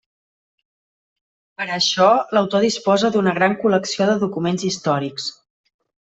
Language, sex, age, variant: Catalan, female, 30-39, Central